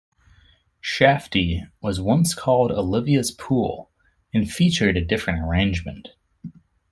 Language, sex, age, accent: English, male, 30-39, United States English